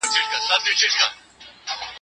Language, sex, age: Pashto, female, 30-39